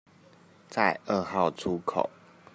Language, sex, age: Chinese, male, 19-29